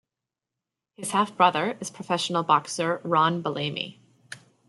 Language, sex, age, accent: English, female, 19-29, United States English